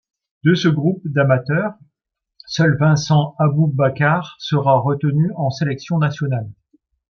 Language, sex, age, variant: French, male, 40-49, Français de métropole